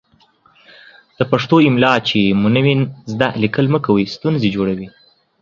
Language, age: Pashto, under 19